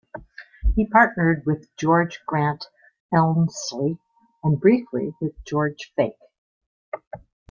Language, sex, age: English, female, 60-69